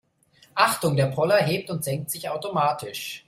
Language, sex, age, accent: German, male, 30-39, Deutschland Deutsch